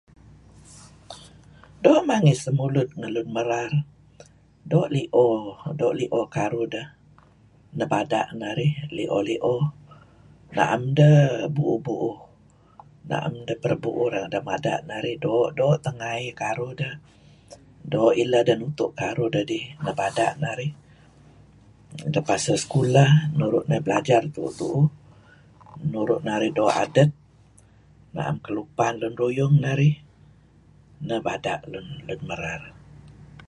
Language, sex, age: Kelabit, female, 60-69